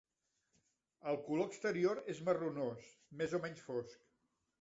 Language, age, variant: Catalan, 50-59, Central